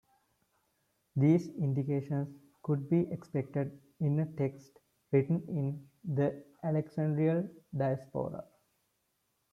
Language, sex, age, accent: English, male, 19-29, India and South Asia (India, Pakistan, Sri Lanka)